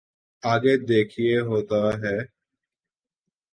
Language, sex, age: Urdu, male, 19-29